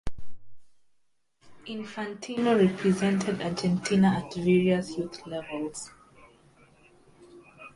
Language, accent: English, Canadian English